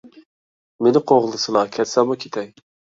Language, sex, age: Uyghur, male, 30-39